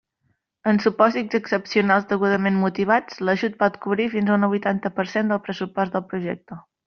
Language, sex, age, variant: Catalan, female, 19-29, Central